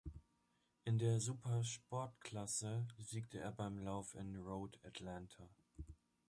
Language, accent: German, Deutschland Deutsch